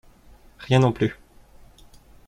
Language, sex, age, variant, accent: French, male, 19-29, Français d'Europe, Français de Suisse